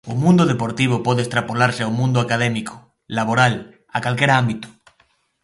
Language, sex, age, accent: Galician, male, 30-39, Oriental (común en zona oriental)